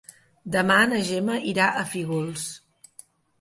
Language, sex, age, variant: Catalan, female, 40-49, Central